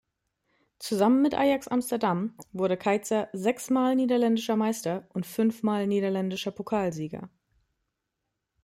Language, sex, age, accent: German, female, 30-39, Deutschland Deutsch